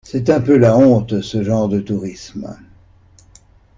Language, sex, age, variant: French, male, 60-69, Français de métropole